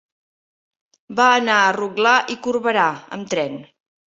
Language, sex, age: Catalan, female, 60-69